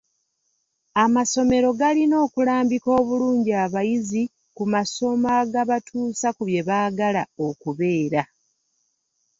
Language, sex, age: Ganda, female, 50-59